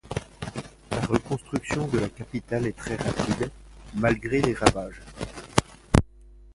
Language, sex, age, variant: French, male, 50-59, Français de métropole